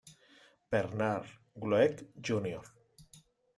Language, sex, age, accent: Spanish, male, 30-39, España: Sur peninsular (Andalucia, Extremadura, Murcia)